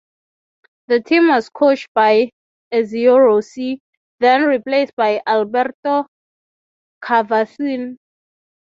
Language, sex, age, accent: English, female, 19-29, Southern African (South Africa, Zimbabwe, Namibia)